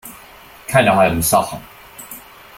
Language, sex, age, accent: German, male, 19-29, Deutschland Deutsch